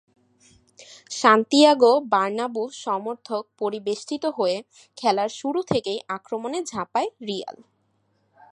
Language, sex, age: Bengali, male, 19-29